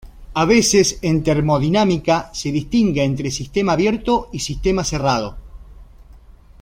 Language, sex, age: Spanish, male, 40-49